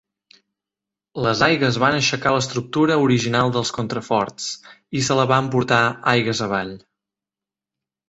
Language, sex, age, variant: Catalan, male, 19-29, Septentrional